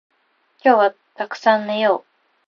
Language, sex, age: Japanese, female, 19-29